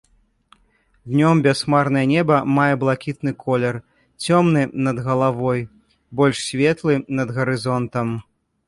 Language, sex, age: Belarusian, male, 30-39